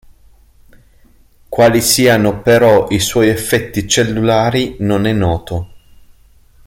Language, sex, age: Italian, male, 30-39